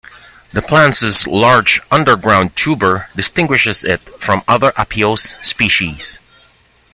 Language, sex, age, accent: English, male, 30-39, Filipino